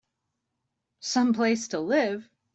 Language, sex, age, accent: English, female, 30-39, United States English